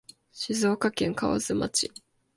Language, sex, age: Japanese, female, 19-29